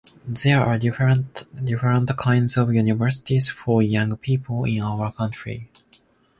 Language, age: English, 19-29